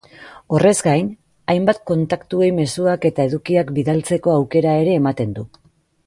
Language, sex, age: Basque, female, 40-49